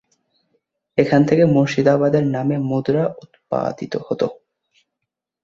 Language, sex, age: Bengali, male, under 19